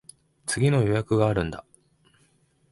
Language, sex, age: Japanese, male, 19-29